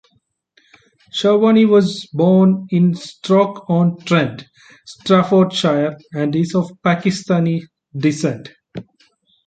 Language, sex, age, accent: English, male, 30-39, India and South Asia (India, Pakistan, Sri Lanka)